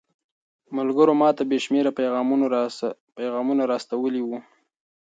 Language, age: Pashto, 19-29